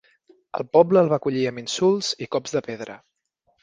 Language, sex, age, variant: Catalan, male, 30-39, Central